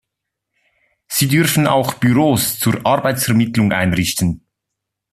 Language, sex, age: German, male, 30-39